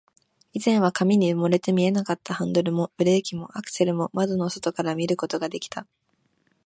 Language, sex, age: Japanese, female, 19-29